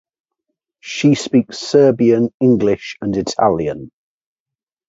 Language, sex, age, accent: English, male, 50-59, England English